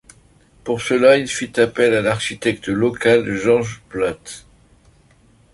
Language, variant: French, Français de métropole